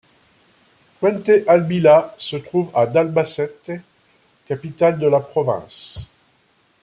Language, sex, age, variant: French, male, 50-59, Français de métropole